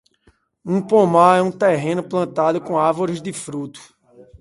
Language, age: Portuguese, 40-49